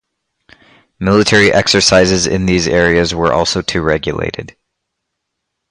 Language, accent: English, United States English